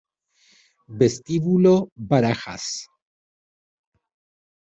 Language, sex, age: Spanish, male, 50-59